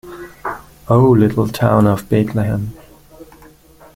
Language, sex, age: English, male, 30-39